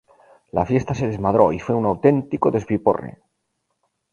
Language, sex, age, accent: Spanish, male, 30-39, España: Norte peninsular (Asturias, Castilla y León, Cantabria, País Vasco, Navarra, Aragón, La Rioja, Guadalajara, Cuenca)